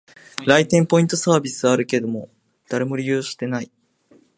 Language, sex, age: Japanese, male, 19-29